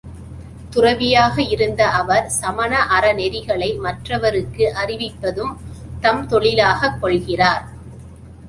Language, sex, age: Tamil, female, 40-49